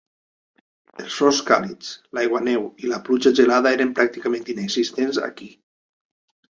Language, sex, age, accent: Catalan, male, 30-39, valencià